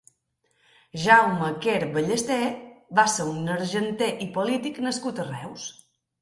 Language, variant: Catalan, Balear